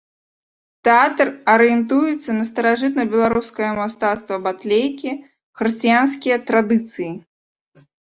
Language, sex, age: Belarusian, female, 30-39